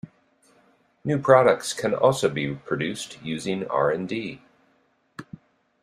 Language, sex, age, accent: English, male, 50-59, United States English